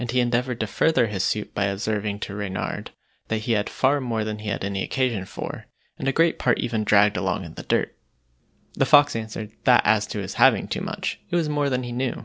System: none